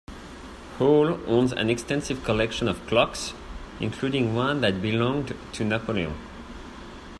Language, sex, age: English, male, 40-49